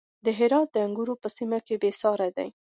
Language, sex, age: Pashto, female, 19-29